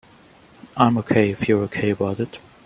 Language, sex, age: English, male, 40-49